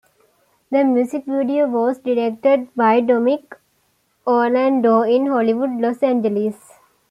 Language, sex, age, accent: English, female, 19-29, United States English